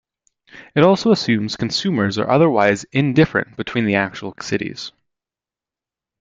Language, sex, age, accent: English, male, under 19, United States English